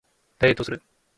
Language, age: Japanese, 19-29